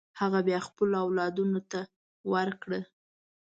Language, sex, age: Pashto, female, 19-29